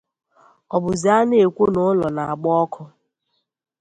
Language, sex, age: Igbo, female, 30-39